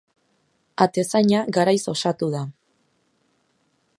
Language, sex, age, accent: Basque, female, 19-29, Erdialdekoa edo Nafarra (Gipuzkoa, Nafarroa)